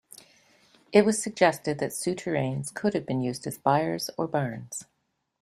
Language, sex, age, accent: English, female, 60-69, Canadian English